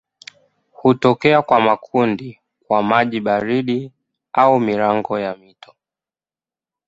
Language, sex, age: Swahili, male, 19-29